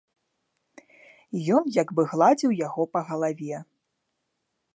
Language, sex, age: Belarusian, female, 19-29